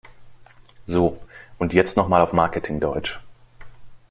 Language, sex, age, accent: German, male, 30-39, Deutschland Deutsch